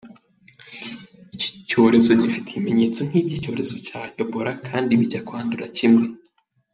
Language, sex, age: Kinyarwanda, male, 19-29